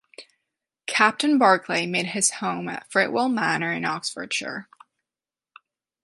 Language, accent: English, United States English